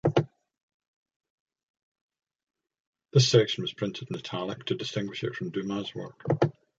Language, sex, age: English, male, 60-69